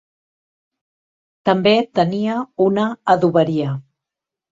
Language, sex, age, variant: Catalan, female, 50-59, Central